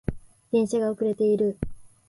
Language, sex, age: Japanese, female, 19-29